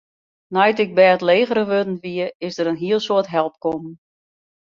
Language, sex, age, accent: Western Frisian, female, 40-49, Wâldfrysk